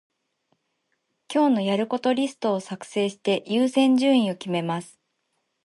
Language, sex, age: Japanese, female, 19-29